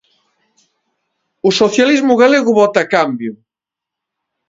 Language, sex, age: Galician, male, 40-49